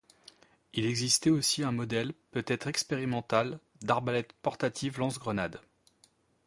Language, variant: French, Français de métropole